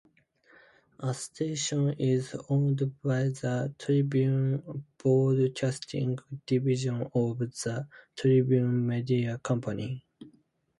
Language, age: English, 19-29